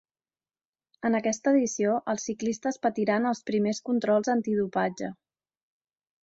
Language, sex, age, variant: Catalan, female, 30-39, Central